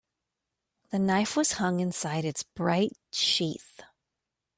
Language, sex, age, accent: English, female, 50-59, United States English